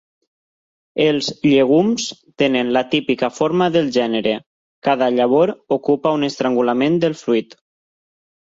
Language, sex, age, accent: Catalan, male, 30-39, valencià